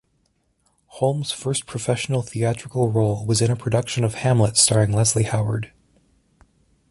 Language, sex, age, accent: English, male, 40-49, Canadian English